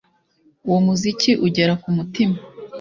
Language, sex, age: Kinyarwanda, female, 19-29